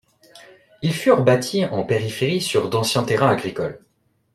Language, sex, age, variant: French, male, 19-29, Français de métropole